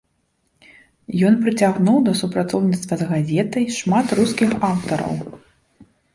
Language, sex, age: Belarusian, female, 30-39